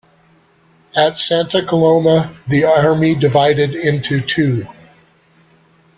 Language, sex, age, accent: English, male, 50-59, United States English